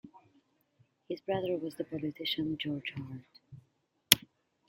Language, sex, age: English, female, 40-49